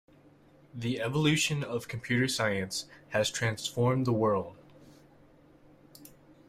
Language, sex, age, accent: English, male, 19-29, United States English